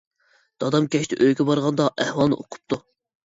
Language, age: Uyghur, 19-29